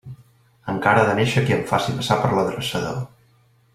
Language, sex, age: Catalan, male, 50-59